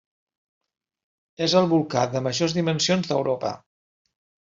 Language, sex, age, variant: Catalan, male, 50-59, Central